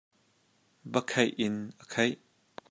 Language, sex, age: Hakha Chin, male, 30-39